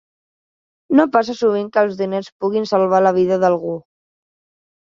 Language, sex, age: Catalan, female, 19-29